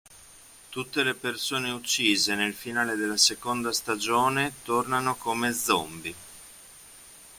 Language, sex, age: Italian, male, 50-59